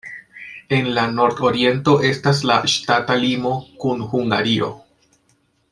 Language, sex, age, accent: Esperanto, male, 19-29, Internacia